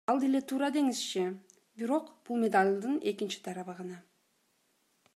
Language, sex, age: Kyrgyz, female, 30-39